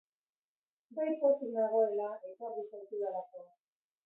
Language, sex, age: Basque, female, 60-69